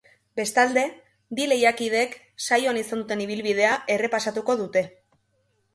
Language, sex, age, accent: Basque, female, 19-29, Erdialdekoa edo Nafarra (Gipuzkoa, Nafarroa)